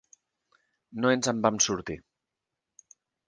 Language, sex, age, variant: Catalan, male, 50-59, Central